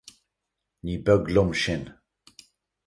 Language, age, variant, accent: Irish, 50-59, Gaeilge Chonnacht, Cainteoir dúchais, Gaeltacht